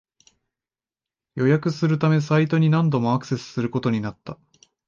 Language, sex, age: Japanese, male, 19-29